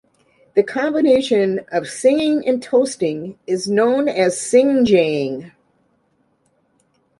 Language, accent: English, United States English